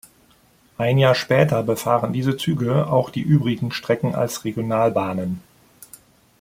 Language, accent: German, Deutschland Deutsch